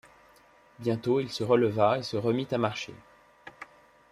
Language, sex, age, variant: French, male, 40-49, Français de métropole